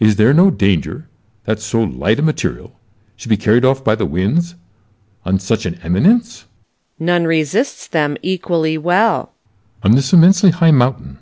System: none